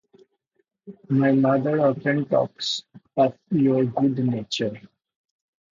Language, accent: English, India and South Asia (India, Pakistan, Sri Lanka)